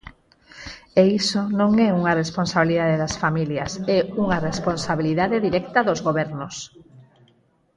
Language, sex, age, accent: Galician, female, 40-49, Normativo (estándar)